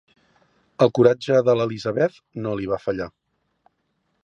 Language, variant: Catalan, Central